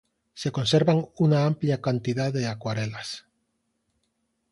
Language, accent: Spanish, España: Centro-Sur peninsular (Madrid, Toledo, Castilla-La Mancha)